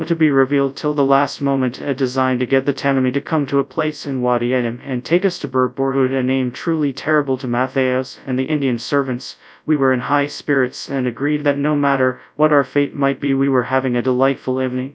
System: TTS, FastPitch